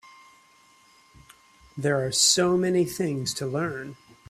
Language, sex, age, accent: English, male, 40-49, United States English